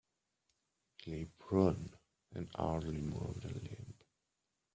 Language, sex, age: English, male, 19-29